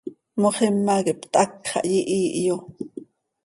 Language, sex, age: Seri, female, 40-49